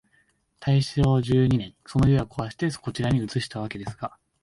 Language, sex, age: Japanese, male, 19-29